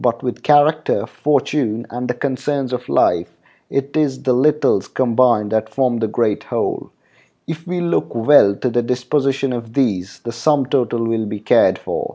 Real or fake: real